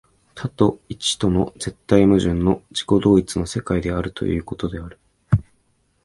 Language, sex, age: Japanese, male, 19-29